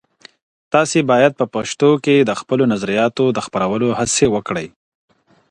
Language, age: Pashto, 30-39